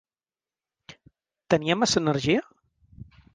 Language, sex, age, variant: Catalan, male, 50-59, Central